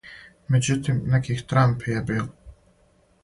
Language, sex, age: Serbian, male, 19-29